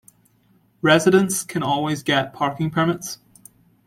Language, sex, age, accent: English, male, 19-29, Irish English